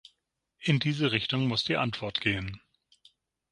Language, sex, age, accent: German, male, 50-59, Deutschland Deutsch; Süddeutsch